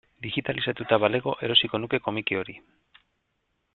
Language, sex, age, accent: Basque, male, 30-39, Mendebalekoa (Araba, Bizkaia, Gipuzkoako mendebaleko herri batzuk)